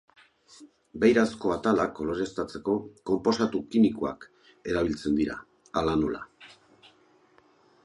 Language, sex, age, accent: Basque, male, 60-69, Mendebalekoa (Araba, Bizkaia, Gipuzkoako mendebaleko herri batzuk)